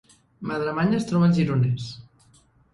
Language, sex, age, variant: Catalan, female, 30-39, Central